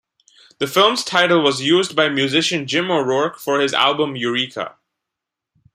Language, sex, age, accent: English, male, under 19, India and South Asia (India, Pakistan, Sri Lanka)